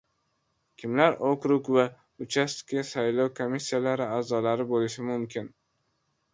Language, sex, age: Uzbek, male, under 19